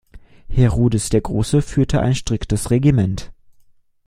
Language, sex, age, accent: German, male, 19-29, Deutschland Deutsch